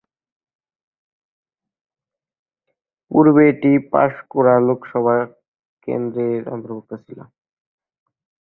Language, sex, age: Bengali, male, 19-29